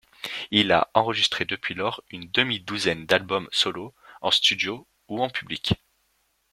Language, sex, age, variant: French, male, under 19, Français de métropole